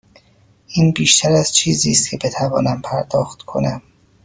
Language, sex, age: Persian, male, 30-39